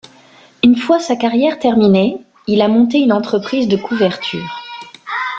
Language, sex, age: French, female, 40-49